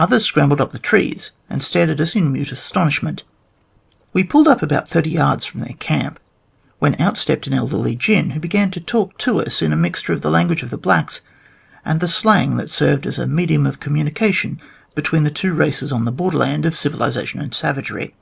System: none